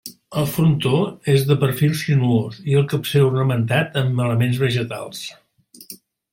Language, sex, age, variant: Catalan, male, 60-69, Central